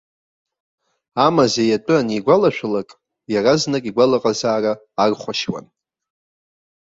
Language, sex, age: Abkhazian, male, 40-49